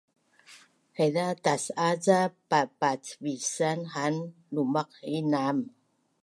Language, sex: Bunun, female